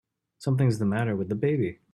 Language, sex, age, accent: English, male, 30-39, United States English